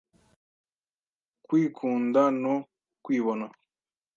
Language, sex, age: Kinyarwanda, male, 19-29